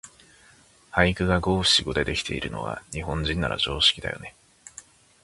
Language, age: Japanese, 19-29